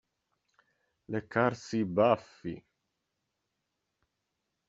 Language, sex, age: Italian, male, 30-39